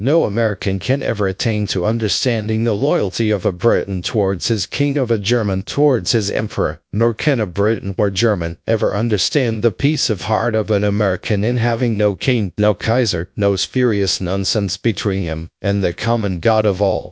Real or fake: fake